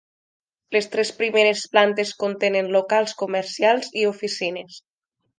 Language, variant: Catalan, Nord-Occidental